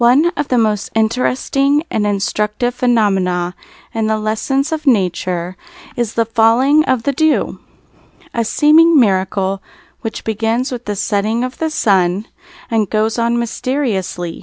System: none